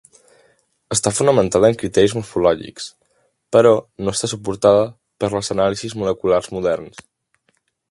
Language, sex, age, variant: Catalan, male, under 19, Central